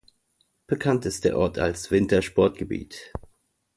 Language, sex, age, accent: German, male, 30-39, Deutschland Deutsch